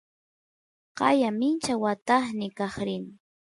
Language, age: Santiago del Estero Quichua, 30-39